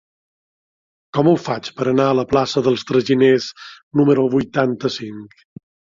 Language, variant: Catalan, Balear